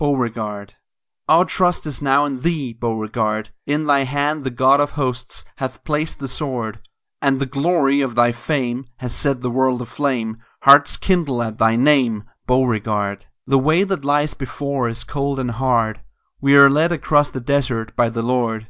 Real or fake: real